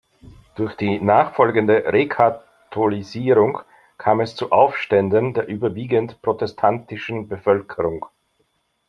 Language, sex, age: German, male, 50-59